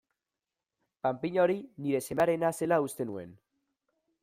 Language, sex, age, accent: Basque, male, 19-29, Mendebalekoa (Araba, Bizkaia, Gipuzkoako mendebaleko herri batzuk)